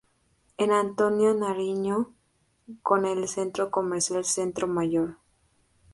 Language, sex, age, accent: Spanish, female, 19-29, México